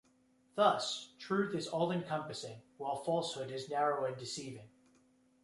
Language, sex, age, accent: English, male, 19-29, United States English